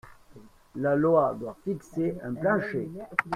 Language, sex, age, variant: French, male, 40-49, Français de métropole